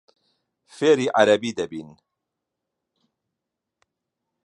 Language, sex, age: Central Kurdish, male, 50-59